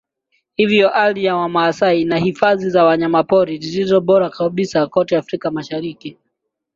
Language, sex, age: Swahili, male, 19-29